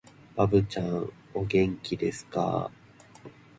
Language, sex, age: Japanese, male, 19-29